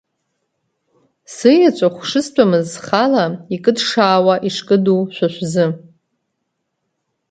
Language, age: Abkhazian, 30-39